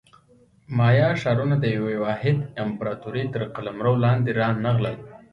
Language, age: Pashto, 19-29